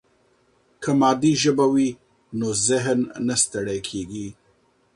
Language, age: Pashto, 40-49